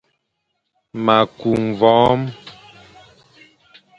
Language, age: Fang, 40-49